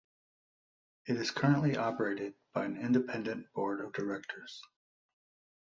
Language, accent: English, United States English